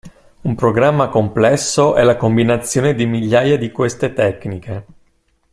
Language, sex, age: Italian, male, 30-39